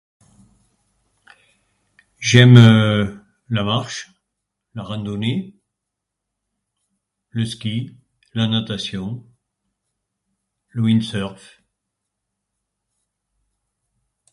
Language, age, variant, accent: French, 70-79, Français de métropole, Français du sud de la France